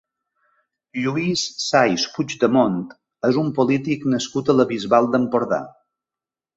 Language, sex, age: Catalan, male, 40-49